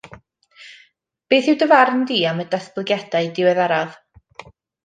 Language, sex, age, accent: Welsh, female, 19-29, Y Deyrnas Unedig Cymraeg